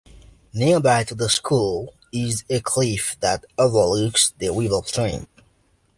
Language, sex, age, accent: English, male, 19-29, United States English